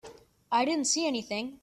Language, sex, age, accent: English, male, under 19, United States English